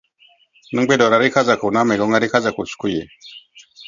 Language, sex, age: Bodo, female, 40-49